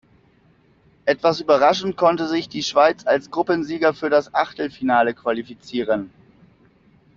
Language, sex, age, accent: German, male, 30-39, Deutschland Deutsch